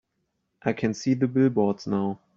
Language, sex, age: English, male, 30-39